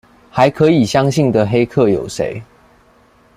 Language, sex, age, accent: Chinese, male, under 19, 出生地：臺中市